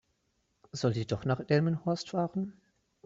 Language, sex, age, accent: German, male, 19-29, Deutschland Deutsch